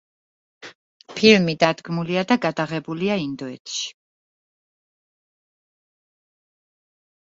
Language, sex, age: Georgian, female, 30-39